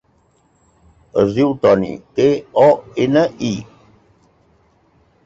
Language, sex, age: Catalan, male, 70-79